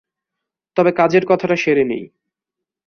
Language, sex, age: Bengali, male, under 19